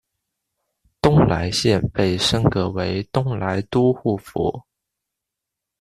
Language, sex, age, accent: Chinese, male, under 19, 出生地：广东省